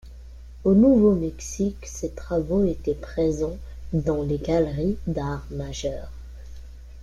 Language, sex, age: French, male, under 19